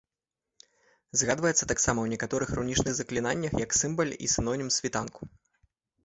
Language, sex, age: Belarusian, male, 30-39